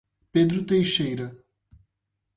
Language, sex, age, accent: Portuguese, male, 19-29, Paulista